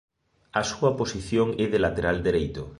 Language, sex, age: Galician, male, 40-49